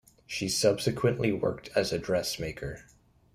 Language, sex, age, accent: English, male, 19-29, Canadian English